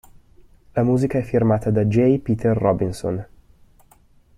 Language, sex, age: Italian, male, 19-29